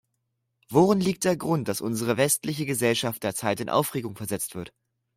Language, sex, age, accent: German, male, under 19, Deutschland Deutsch